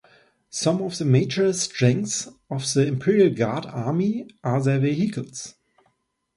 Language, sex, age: English, male, 30-39